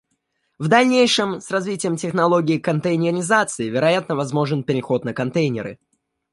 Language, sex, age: Russian, male, 19-29